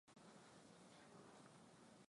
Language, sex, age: Swahili, female, 19-29